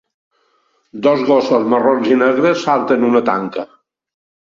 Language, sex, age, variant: Catalan, male, 60-69, Balear